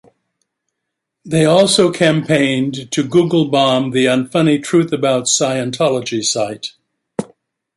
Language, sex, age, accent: English, male, 80-89, United States English